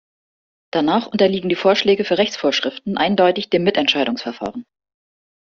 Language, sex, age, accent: German, female, 50-59, Deutschland Deutsch